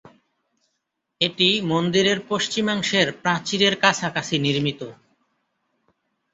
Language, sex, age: Bengali, male, 30-39